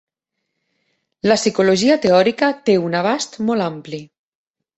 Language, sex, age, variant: Catalan, female, 40-49, Nord-Occidental